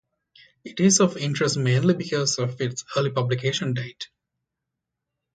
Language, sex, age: English, male, 30-39